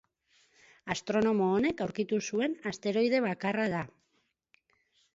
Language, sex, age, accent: Basque, female, 40-49, Mendebalekoa (Araba, Bizkaia, Gipuzkoako mendebaleko herri batzuk)